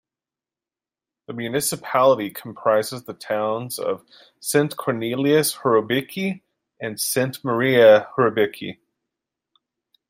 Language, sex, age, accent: English, male, 40-49, United States English